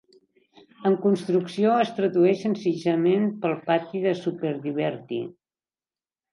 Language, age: Catalan, 70-79